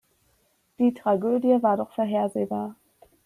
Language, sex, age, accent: German, female, 19-29, Deutschland Deutsch